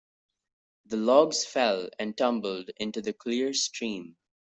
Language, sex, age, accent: English, male, under 19, India and South Asia (India, Pakistan, Sri Lanka)